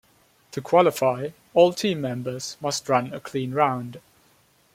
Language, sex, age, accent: English, male, 19-29, England English